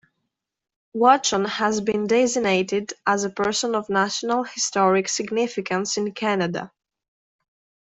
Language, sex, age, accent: English, female, 19-29, United States English